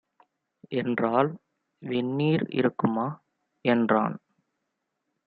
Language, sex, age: Tamil, male, 19-29